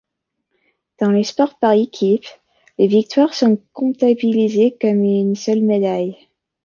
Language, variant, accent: French, Français d'Amérique du Nord, Français des États-Unis